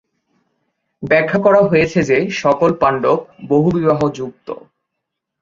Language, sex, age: Bengali, male, 19-29